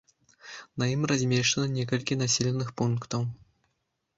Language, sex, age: Belarusian, male, 30-39